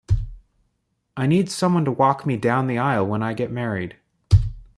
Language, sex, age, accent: English, male, 19-29, United States English